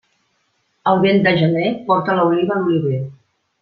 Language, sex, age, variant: Catalan, female, 50-59, Central